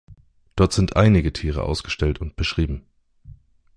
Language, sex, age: German, male, 30-39